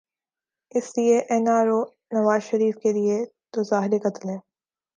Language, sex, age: Urdu, female, 19-29